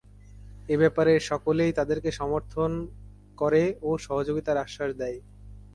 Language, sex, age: Bengali, male, 19-29